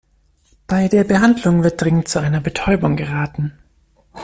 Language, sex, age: German, female, 30-39